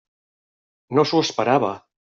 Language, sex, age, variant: Catalan, male, 50-59, Central